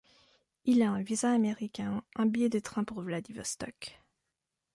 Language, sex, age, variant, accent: French, female, 19-29, Français d'Europe, Français de Suisse